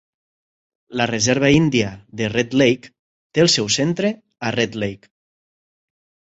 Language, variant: Catalan, Nord-Occidental